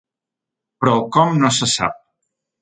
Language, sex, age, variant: Catalan, male, 30-39, Central